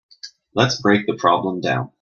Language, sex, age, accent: English, male, 30-39, Canadian English